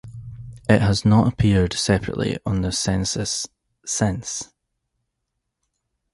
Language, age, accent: English, 30-39, Scottish English